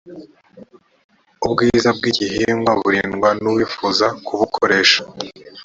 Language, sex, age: Kinyarwanda, male, 19-29